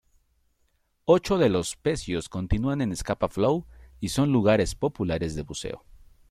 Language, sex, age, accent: Spanish, male, 19-29, México